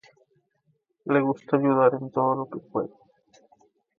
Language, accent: Spanish, México